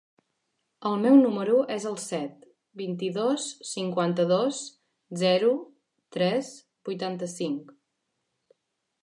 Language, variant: Catalan, Central